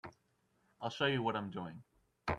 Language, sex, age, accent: English, male, 19-29, Australian English